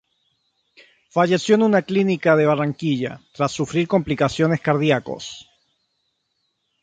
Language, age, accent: Spanish, 40-49, Chileno: Chile, Cuyo